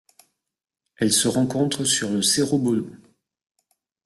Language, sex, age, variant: French, male, 40-49, Français de métropole